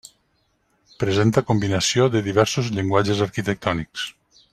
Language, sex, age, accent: Catalan, male, 50-59, valencià